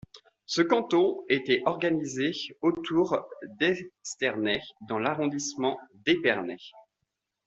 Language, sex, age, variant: French, male, 30-39, Français de métropole